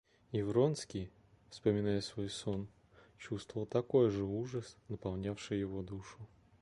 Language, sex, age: Russian, male, 30-39